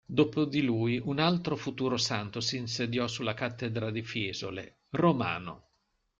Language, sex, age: Italian, male, 50-59